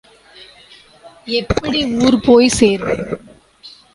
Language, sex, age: Tamil, female, 19-29